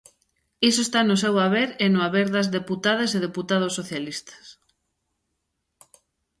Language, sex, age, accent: Galician, female, 30-39, Oriental (común en zona oriental)